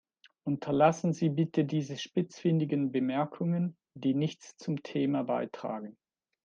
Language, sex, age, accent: German, male, 40-49, Schweizerdeutsch